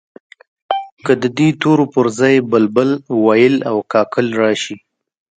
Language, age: Pashto, 19-29